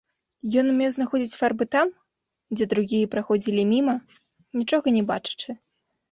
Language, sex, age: Belarusian, female, under 19